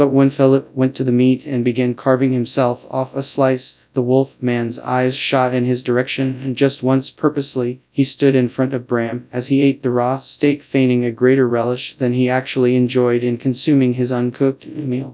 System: TTS, FastPitch